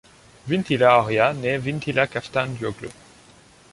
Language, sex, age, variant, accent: French, male, 19-29, Français d'Amérique du Nord, Français du Canada